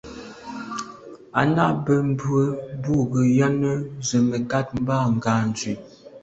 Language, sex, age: Medumba, female, 19-29